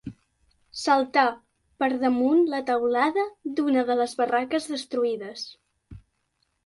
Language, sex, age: Catalan, female, under 19